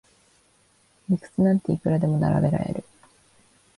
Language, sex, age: Japanese, female, 19-29